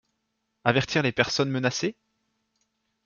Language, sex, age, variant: French, male, 19-29, Français de métropole